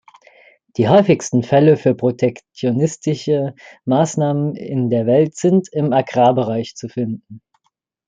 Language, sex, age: German, male, 19-29